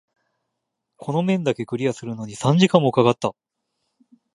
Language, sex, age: Japanese, male, 30-39